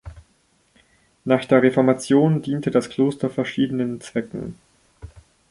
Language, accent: German, Deutschland Deutsch